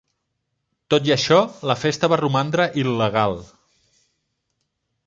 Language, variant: Catalan, Central